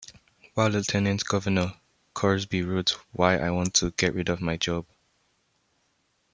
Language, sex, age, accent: English, male, under 19, Southern African (South Africa, Zimbabwe, Namibia)